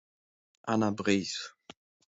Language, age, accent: Breton, 30-39, Kerneveg